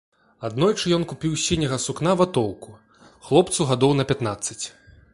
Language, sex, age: Belarusian, male, 19-29